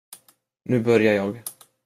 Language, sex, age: Swedish, male, under 19